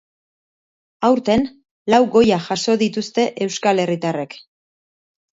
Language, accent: Basque, Mendebalekoa (Araba, Bizkaia, Gipuzkoako mendebaleko herri batzuk)